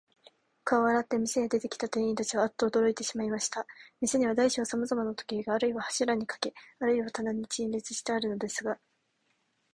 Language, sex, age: Japanese, female, under 19